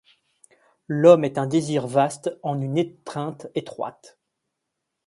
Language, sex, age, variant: French, male, 30-39, Français de métropole